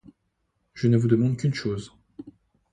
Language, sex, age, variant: French, male, 19-29, Français de métropole